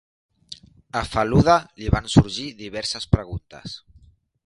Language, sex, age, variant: Catalan, male, 40-49, Central